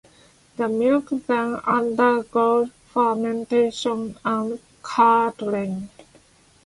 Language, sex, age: English, female, 30-39